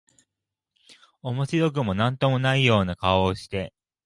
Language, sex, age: Japanese, male, 19-29